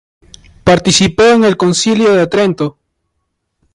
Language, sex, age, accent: Spanish, male, 19-29, Andino-Pacífico: Colombia, Perú, Ecuador, oeste de Bolivia y Venezuela andina